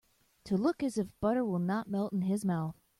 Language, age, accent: English, 30-39, United States English